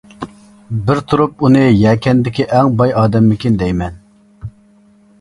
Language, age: Uyghur, 19-29